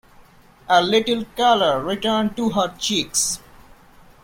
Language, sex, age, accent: English, male, 19-29, India and South Asia (India, Pakistan, Sri Lanka)